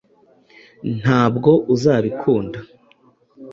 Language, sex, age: Kinyarwanda, male, 19-29